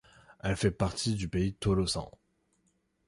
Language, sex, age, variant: French, male, 19-29, Français de métropole